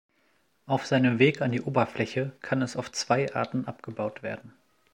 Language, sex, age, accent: German, male, 19-29, Deutschland Deutsch